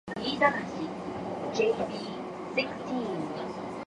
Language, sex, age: Japanese, male, under 19